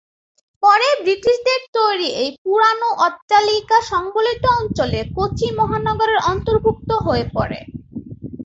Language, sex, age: Bengali, female, under 19